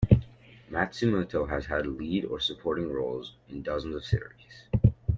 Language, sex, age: English, male, under 19